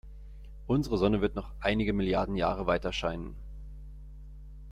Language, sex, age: German, male, 19-29